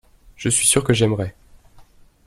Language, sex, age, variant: French, male, 19-29, Français de métropole